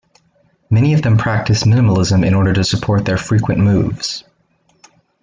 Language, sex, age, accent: English, male, 19-29, United States English